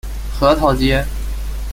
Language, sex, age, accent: Chinese, male, 19-29, 出生地：江苏省